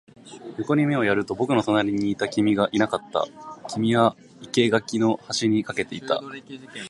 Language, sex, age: Japanese, male, 19-29